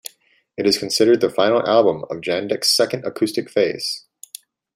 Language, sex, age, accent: English, male, 19-29, United States English